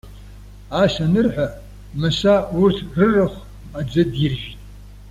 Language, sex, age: Abkhazian, male, 70-79